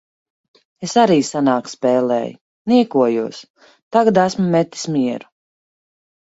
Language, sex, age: Latvian, female, 40-49